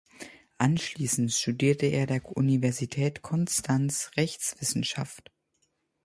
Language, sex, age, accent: German, male, under 19, Deutschland Deutsch